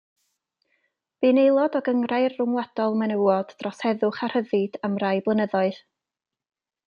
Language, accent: Welsh, Y Deyrnas Unedig Cymraeg